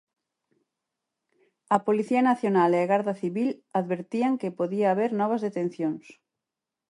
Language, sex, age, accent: Galician, female, 30-39, Oriental (común en zona oriental)